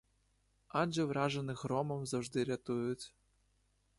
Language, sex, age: Ukrainian, male, 19-29